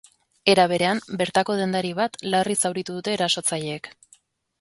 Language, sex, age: Basque, female, 30-39